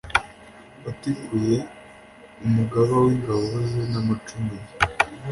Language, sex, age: Kinyarwanda, male, under 19